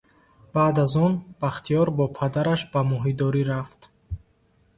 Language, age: Tajik, 19-29